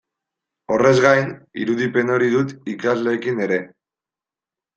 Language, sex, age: Basque, male, 19-29